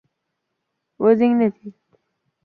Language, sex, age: Uzbek, male, 19-29